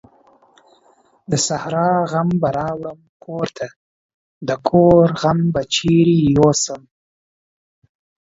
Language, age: Pashto, 19-29